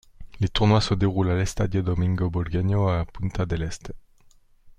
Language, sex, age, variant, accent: French, male, 30-39, Français d'Europe, Français de Suisse